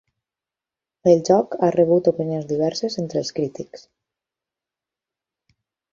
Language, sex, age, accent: Catalan, female, 30-39, valencià